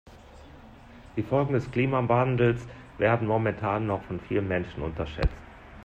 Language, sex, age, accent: German, male, 30-39, Deutschland Deutsch